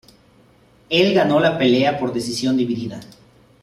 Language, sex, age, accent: Spanish, male, 30-39, México